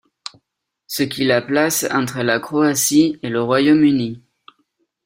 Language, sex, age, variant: French, male, 30-39, Français de métropole